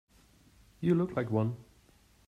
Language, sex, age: English, male, 30-39